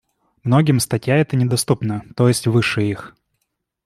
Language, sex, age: Russian, male, 19-29